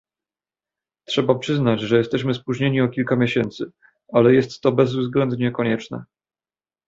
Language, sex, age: Polish, male, 19-29